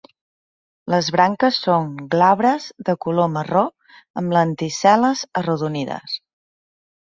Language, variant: Catalan, Central